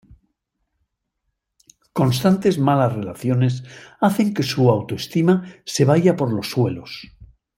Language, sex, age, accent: Spanish, male, 60-69, España: Norte peninsular (Asturias, Castilla y León, Cantabria, País Vasco, Navarra, Aragón, La Rioja, Guadalajara, Cuenca)